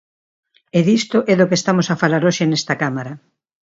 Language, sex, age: Galician, female, 60-69